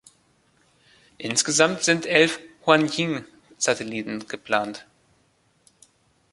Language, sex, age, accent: German, male, 19-29, Deutschland Deutsch